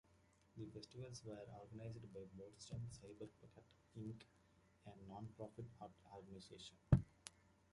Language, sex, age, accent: English, male, 19-29, United States English